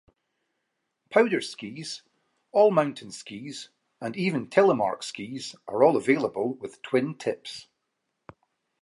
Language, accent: English, Scottish English